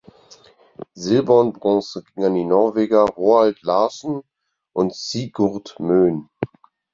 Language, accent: German, Deutschland Deutsch